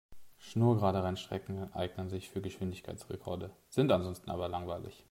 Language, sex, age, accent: German, male, 30-39, Deutschland Deutsch